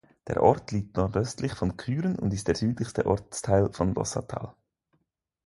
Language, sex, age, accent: German, male, 19-29, Schweizerdeutsch